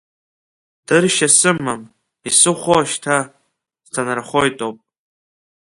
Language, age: Abkhazian, under 19